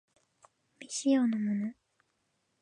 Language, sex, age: Japanese, female, under 19